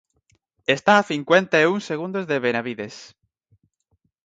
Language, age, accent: Galician, 19-29, Atlántico (seseo e gheada); Normativo (estándar)